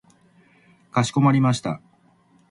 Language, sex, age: Japanese, male, 50-59